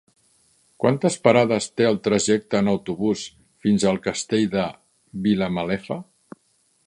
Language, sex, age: Catalan, male, 50-59